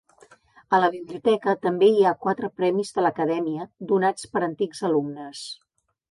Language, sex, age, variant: Catalan, female, 50-59, Central